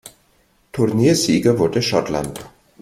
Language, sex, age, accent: German, male, 60-69, Deutschland Deutsch